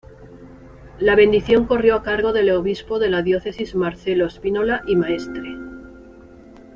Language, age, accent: Spanish, 40-49, España: Norte peninsular (Asturias, Castilla y León, Cantabria, País Vasco, Navarra, Aragón, La Rioja, Guadalajara, Cuenca)